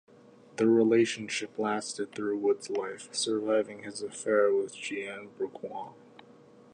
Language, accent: English, United States English